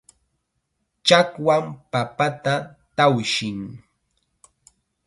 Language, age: Chiquián Ancash Quechua, 19-29